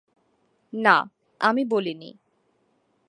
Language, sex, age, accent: Bengali, female, 19-29, প্রমিত